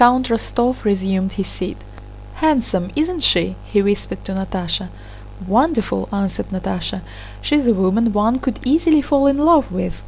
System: none